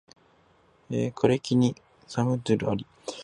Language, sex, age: Japanese, male, 19-29